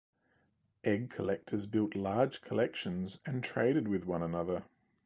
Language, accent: English, Australian English